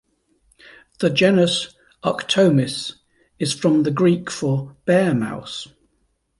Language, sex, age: English, male, 50-59